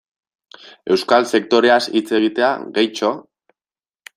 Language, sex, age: Basque, male, 19-29